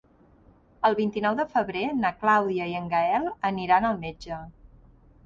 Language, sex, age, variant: Catalan, female, 50-59, Central